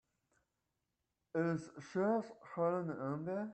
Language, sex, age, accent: English, male, 30-39, United States English